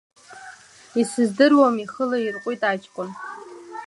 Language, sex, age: Abkhazian, female, 19-29